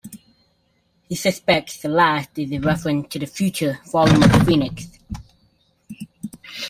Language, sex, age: English, male, 19-29